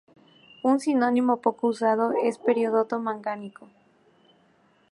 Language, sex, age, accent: Spanish, female, 19-29, México